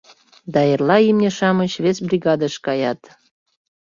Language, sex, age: Mari, female, 40-49